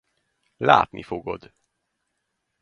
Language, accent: Hungarian, budapesti